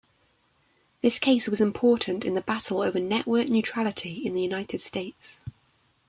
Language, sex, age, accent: English, female, 19-29, England English